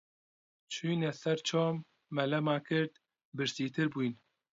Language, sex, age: Central Kurdish, male, 19-29